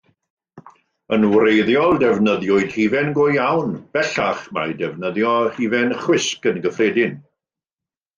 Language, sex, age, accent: Welsh, male, 50-59, Y Deyrnas Unedig Cymraeg